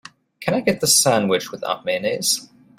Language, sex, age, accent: English, male, 30-39, Southern African (South Africa, Zimbabwe, Namibia)